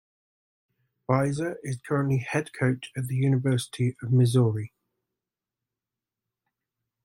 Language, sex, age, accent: English, male, 30-39, England English